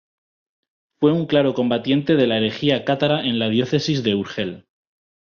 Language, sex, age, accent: Spanish, male, 19-29, España: Centro-Sur peninsular (Madrid, Toledo, Castilla-La Mancha)